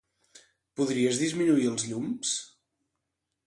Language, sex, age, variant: Catalan, male, 30-39, Septentrional